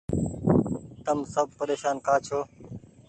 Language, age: Goaria, 19-29